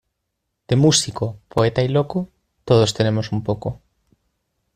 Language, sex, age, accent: Spanish, male, 19-29, España: Centro-Sur peninsular (Madrid, Toledo, Castilla-La Mancha)